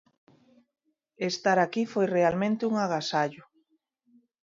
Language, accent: Galician, Normativo (estándar)